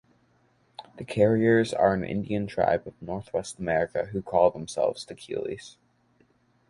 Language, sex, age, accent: English, male, under 19, United States English